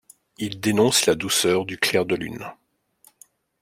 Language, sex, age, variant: French, male, 40-49, Français de métropole